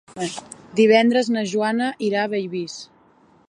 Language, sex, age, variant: Catalan, female, 19-29, Central